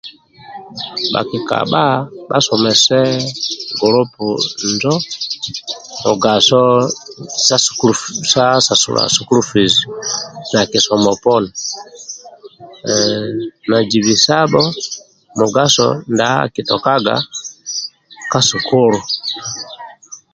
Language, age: Amba (Uganda), 30-39